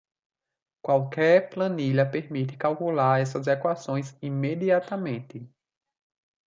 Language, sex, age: Portuguese, male, 19-29